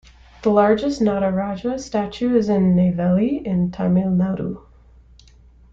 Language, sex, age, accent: English, female, 19-29, United States English